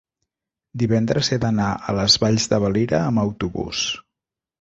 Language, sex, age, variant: Catalan, male, 40-49, Central